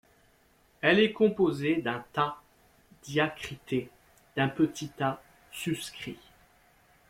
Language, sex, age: French, male, 30-39